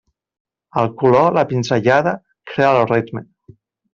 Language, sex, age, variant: Catalan, male, 40-49, Central